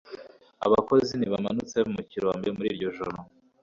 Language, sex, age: Kinyarwanda, male, 19-29